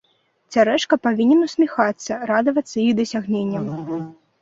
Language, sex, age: Belarusian, female, under 19